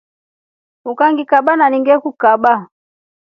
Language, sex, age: Rombo, female, 40-49